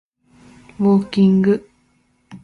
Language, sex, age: English, female, 19-29